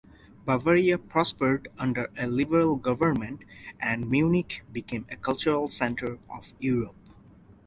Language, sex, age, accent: English, male, 19-29, United States English